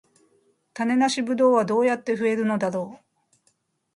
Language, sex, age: Japanese, female, 50-59